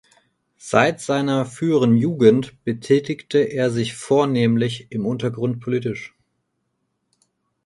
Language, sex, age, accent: German, male, 30-39, Deutschland Deutsch